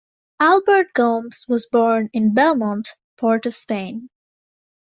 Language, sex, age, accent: English, female, 19-29, England English